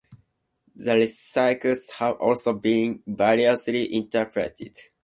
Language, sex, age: English, male, 19-29